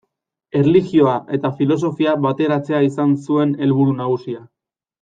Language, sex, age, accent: Basque, male, 19-29, Erdialdekoa edo Nafarra (Gipuzkoa, Nafarroa)